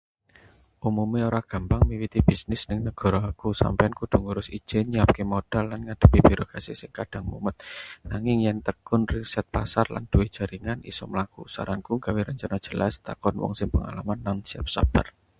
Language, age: Javanese, 30-39